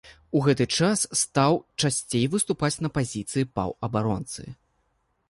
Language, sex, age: Belarusian, male, 30-39